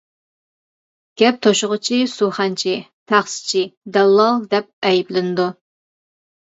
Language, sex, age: Uyghur, female, 40-49